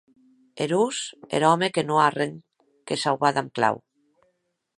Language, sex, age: Occitan, female, 50-59